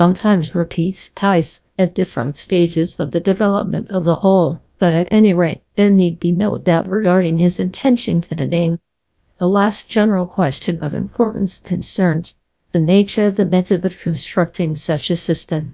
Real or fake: fake